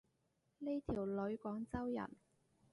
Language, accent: Cantonese, 广州音